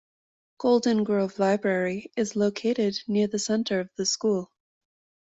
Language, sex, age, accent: English, female, 30-39, Canadian English